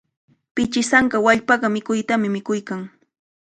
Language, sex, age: Cajatambo North Lima Quechua, female, 19-29